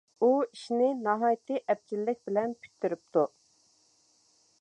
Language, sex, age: Uyghur, female, 50-59